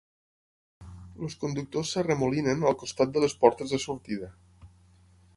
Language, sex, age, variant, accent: Catalan, male, 40-49, Tortosí, nord-occidental; Tortosí